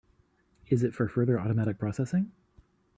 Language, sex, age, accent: English, male, 40-49, United States English